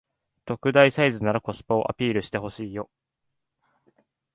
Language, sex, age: Japanese, male, 19-29